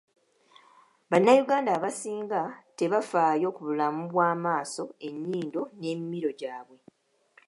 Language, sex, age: Ganda, female, 30-39